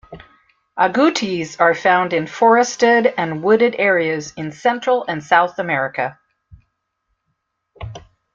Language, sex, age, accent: English, female, 60-69, United States English